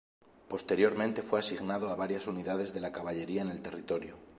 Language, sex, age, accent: Spanish, male, 30-39, España: Sur peninsular (Andalucia, Extremadura, Murcia)